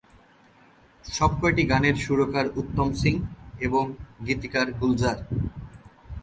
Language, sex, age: Bengali, male, 30-39